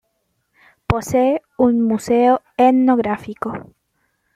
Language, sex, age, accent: Spanish, female, under 19, Chileno: Chile, Cuyo